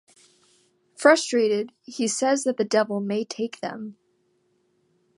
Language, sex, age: English, female, 19-29